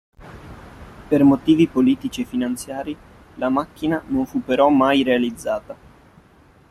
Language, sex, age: Italian, male, 19-29